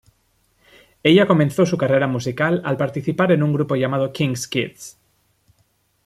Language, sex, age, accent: Spanish, male, 19-29, España: Norte peninsular (Asturias, Castilla y León, Cantabria, País Vasco, Navarra, Aragón, La Rioja, Guadalajara, Cuenca)